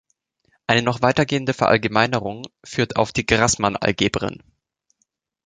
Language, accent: German, Deutschland Deutsch